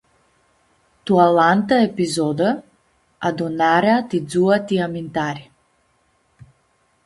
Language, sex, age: Aromanian, female, 30-39